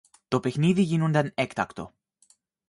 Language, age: Greek, 19-29